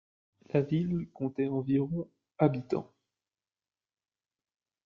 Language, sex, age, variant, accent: French, male, 19-29, Français d'Europe, Français de Suisse